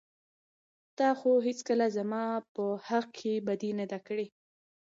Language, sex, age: Pashto, female, 30-39